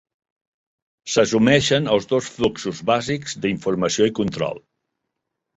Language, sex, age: Catalan, male, 50-59